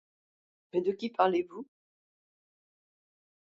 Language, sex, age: French, female, 80-89